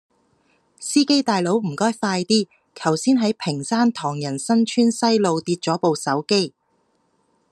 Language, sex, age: Cantonese, female, under 19